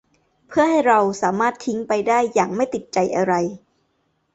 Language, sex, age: Thai, female, 19-29